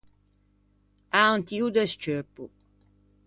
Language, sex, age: Ligurian, female, 60-69